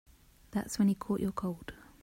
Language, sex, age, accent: English, female, 30-39, England English